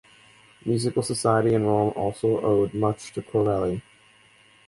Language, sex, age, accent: English, male, 19-29, United States English